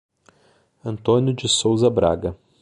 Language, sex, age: Portuguese, male, 30-39